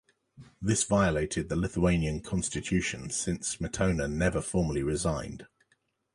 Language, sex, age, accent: English, male, 40-49, England English